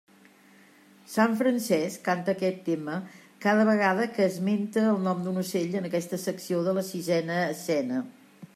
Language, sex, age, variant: Catalan, female, 70-79, Central